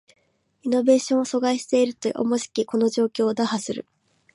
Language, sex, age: Japanese, female, 19-29